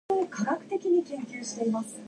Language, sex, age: English, female, 19-29